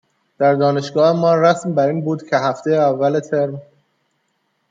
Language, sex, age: Persian, male, 19-29